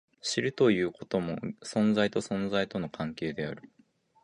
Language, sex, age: Japanese, male, 19-29